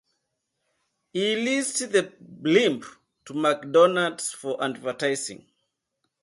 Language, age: English, 50-59